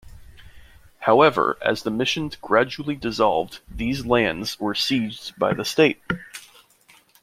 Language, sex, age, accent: English, male, 19-29, United States English